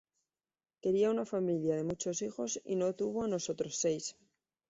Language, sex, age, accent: Spanish, female, 19-29, España: Centro-Sur peninsular (Madrid, Toledo, Castilla-La Mancha)